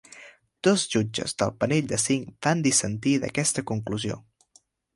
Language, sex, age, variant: Catalan, male, under 19, Central